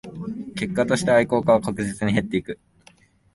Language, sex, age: Japanese, male, 19-29